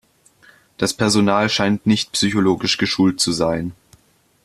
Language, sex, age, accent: German, male, under 19, Deutschland Deutsch